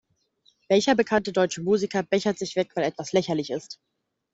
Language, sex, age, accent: German, female, 19-29, Deutschland Deutsch